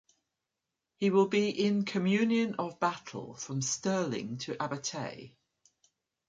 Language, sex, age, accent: English, female, 60-69, England English